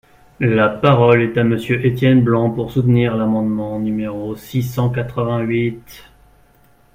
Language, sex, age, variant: French, male, 30-39, Français de métropole